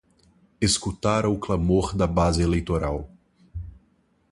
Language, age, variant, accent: Portuguese, 19-29, Portuguese (Brasil), Mineiro